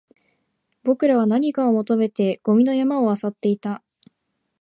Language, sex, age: Japanese, female, 19-29